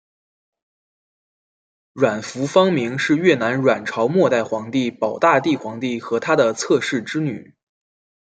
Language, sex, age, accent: Chinese, male, 19-29, 出生地：辽宁省